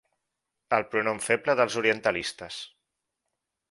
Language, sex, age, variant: Catalan, male, 30-39, Central